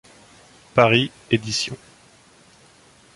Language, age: French, 40-49